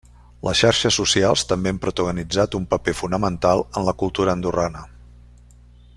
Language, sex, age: Catalan, male, 60-69